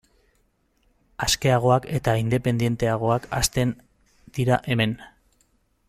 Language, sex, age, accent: Basque, male, 30-39, Mendebalekoa (Araba, Bizkaia, Gipuzkoako mendebaleko herri batzuk)